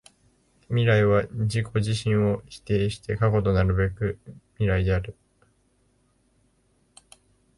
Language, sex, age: Japanese, male, 19-29